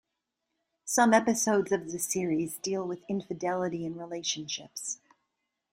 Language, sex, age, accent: English, female, 40-49, United States English